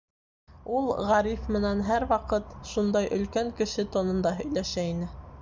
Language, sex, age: Bashkir, female, 19-29